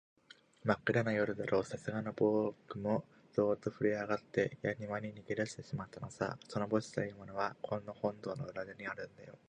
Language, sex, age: Japanese, male, 19-29